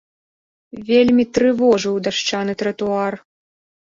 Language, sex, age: Belarusian, female, 19-29